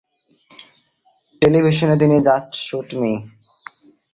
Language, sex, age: Bengali, male, 19-29